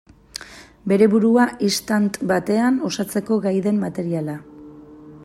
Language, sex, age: Basque, female, 30-39